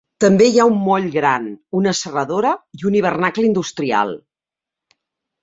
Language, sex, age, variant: Catalan, female, 50-59, Central